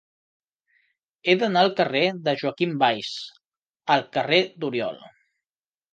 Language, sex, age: Catalan, male, 30-39